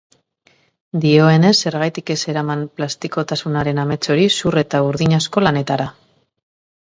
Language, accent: Basque, Mendebalekoa (Araba, Bizkaia, Gipuzkoako mendebaleko herri batzuk)